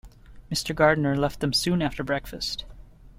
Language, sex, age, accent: English, male, 19-29, Canadian English